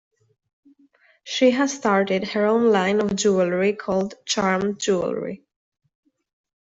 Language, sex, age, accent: English, female, 19-29, United States English